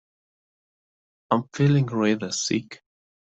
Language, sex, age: English, male, 19-29